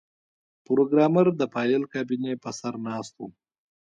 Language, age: Pashto, 30-39